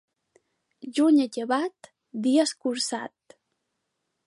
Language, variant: Catalan, Balear